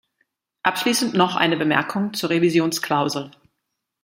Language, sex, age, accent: German, female, 40-49, Deutschland Deutsch